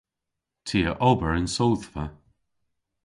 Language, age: Cornish, 50-59